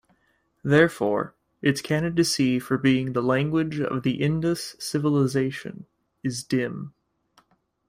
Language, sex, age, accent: English, male, 19-29, United States English